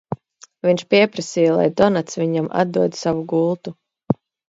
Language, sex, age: Latvian, female, 30-39